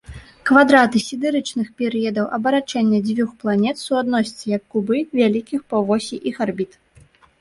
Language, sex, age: Belarusian, female, 19-29